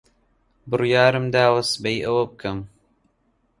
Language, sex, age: Central Kurdish, male, 19-29